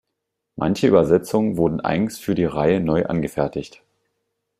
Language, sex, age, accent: German, male, 30-39, Deutschland Deutsch